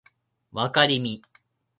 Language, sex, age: Japanese, male, 19-29